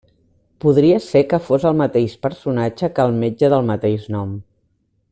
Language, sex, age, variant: Catalan, female, 50-59, Central